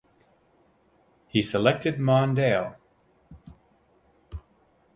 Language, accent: English, Canadian English